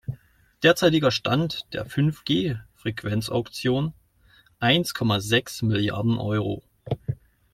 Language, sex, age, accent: German, male, 30-39, Deutschland Deutsch